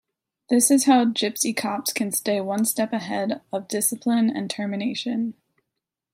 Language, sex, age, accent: English, female, 30-39, United States English